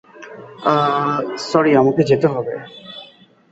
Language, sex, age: Bengali, male, 19-29